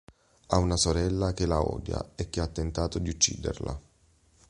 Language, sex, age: Italian, male, 30-39